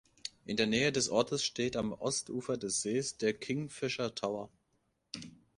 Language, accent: German, Deutschland Deutsch